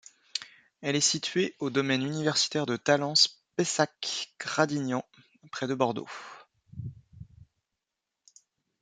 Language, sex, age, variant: French, male, 30-39, Français de métropole